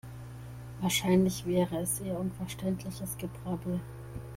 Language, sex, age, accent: German, female, 19-29, Deutschland Deutsch